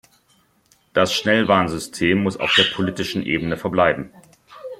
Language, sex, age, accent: German, male, 40-49, Deutschland Deutsch